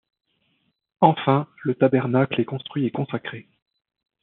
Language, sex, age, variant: French, male, 30-39, Français de métropole